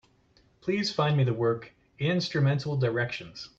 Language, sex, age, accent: English, male, 40-49, United States English